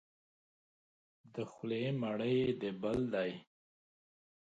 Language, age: Pashto, 30-39